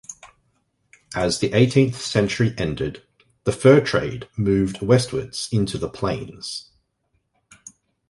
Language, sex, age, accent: English, male, 30-39, Australian English